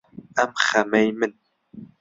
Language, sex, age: Central Kurdish, male, under 19